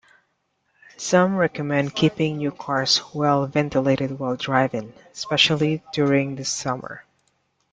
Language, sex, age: English, male, 19-29